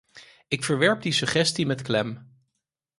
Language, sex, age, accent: Dutch, male, 30-39, Nederlands Nederlands